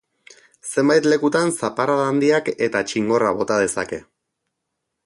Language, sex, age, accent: Basque, male, 30-39, Erdialdekoa edo Nafarra (Gipuzkoa, Nafarroa)